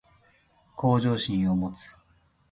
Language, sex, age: Japanese, male, 30-39